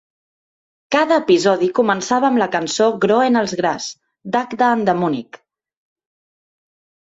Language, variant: Catalan, Central